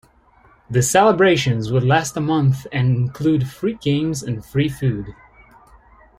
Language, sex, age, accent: English, male, 19-29, United States English